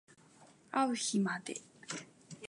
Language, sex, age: Japanese, female, 19-29